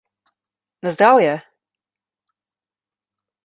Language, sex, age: Slovenian, female, under 19